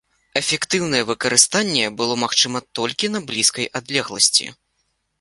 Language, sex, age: Belarusian, male, 30-39